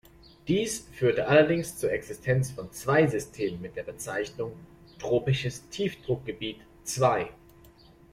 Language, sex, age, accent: German, male, 19-29, Deutschland Deutsch